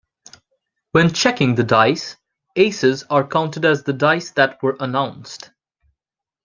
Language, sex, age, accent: English, male, 19-29, England English